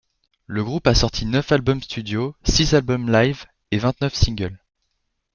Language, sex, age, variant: French, male, 19-29, Français de métropole